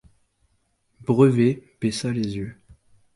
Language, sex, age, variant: French, male, 19-29, Français de métropole